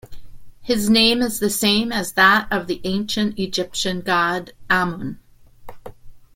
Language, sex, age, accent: English, female, 60-69, United States English